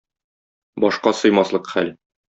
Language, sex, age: Tatar, male, 30-39